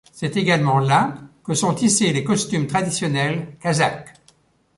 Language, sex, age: French, male, 70-79